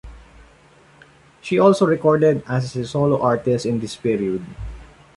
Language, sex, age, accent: English, male, 40-49, Filipino